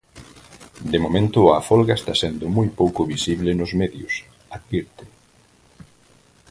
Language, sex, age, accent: Galician, male, 50-59, Normativo (estándar)